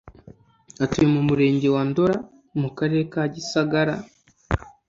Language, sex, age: Kinyarwanda, male, under 19